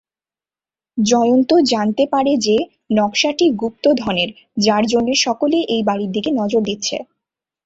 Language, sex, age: Bengali, female, 19-29